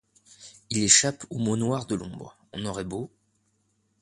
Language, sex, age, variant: French, male, 30-39, Français de métropole